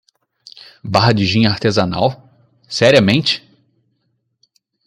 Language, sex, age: Portuguese, male, 19-29